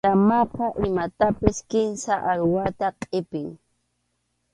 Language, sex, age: Arequipa-La Unión Quechua, female, 30-39